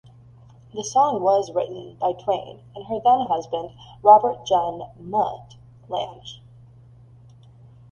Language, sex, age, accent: English, female, 19-29, United States English